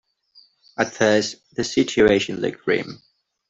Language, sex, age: English, male, 19-29